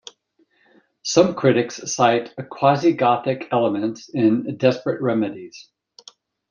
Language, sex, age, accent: English, male, 50-59, United States English